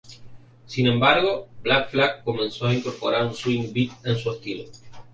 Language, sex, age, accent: Spanish, male, 19-29, España: Islas Canarias